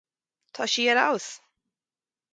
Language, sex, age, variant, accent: Irish, female, 30-39, Gaeilge Chonnacht, Cainteoir dúchais, Gaeltacht